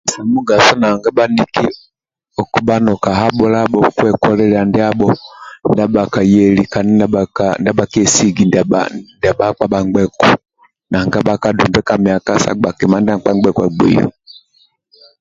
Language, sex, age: Amba (Uganda), male, 40-49